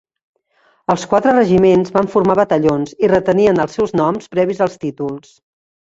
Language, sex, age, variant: Catalan, female, 50-59, Central